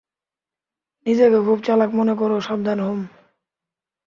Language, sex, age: Bengali, male, 19-29